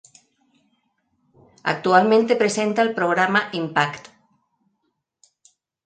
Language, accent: Spanish, España: Centro-Sur peninsular (Madrid, Toledo, Castilla-La Mancha)